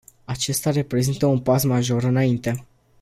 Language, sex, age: Romanian, male, under 19